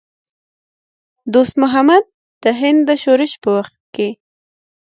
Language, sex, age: Pashto, female, 30-39